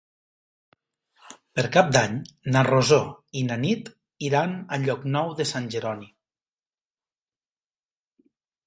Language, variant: Catalan, Nord-Occidental